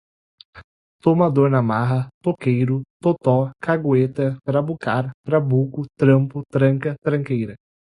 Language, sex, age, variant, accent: Portuguese, male, 19-29, Portuguese (Brasil), Gaucho